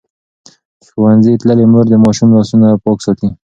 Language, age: Pashto, 19-29